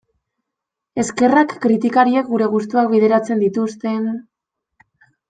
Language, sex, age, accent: Basque, female, 19-29, Mendebalekoa (Araba, Bizkaia, Gipuzkoako mendebaleko herri batzuk)